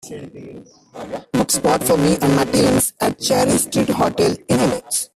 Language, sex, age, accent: English, male, 19-29, India and South Asia (India, Pakistan, Sri Lanka)